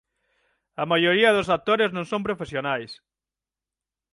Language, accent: Galician, Atlántico (seseo e gheada); Central (gheada); Normativo (estándar)